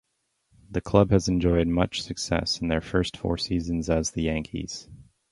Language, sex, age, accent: English, male, 30-39, United States English